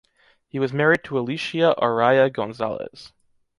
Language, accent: English, United States English